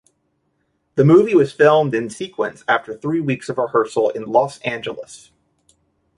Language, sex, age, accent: English, male, 30-39, United States English